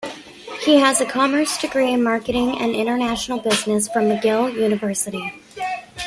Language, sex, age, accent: English, female, 19-29, Canadian English